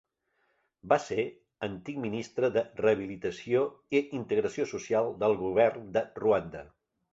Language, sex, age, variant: Catalan, male, 60-69, Central